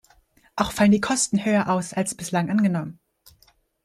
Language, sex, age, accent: German, female, under 19, Deutschland Deutsch